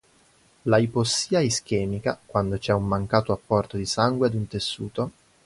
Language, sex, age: Italian, male, 19-29